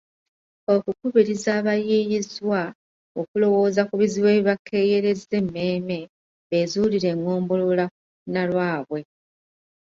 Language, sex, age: Ganda, female, 30-39